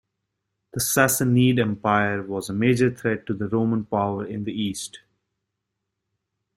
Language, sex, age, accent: English, male, 19-29, United States English